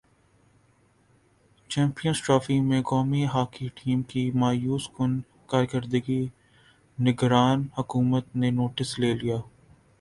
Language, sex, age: Urdu, male, 19-29